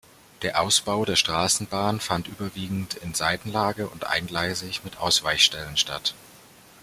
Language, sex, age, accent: German, male, 19-29, Deutschland Deutsch